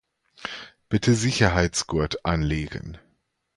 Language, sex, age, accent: German, male, 30-39, Deutschland Deutsch